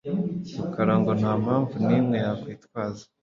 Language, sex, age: Kinyarwanda, male, 19-29